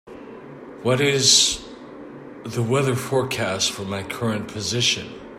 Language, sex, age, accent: English, male, 40-49, United States English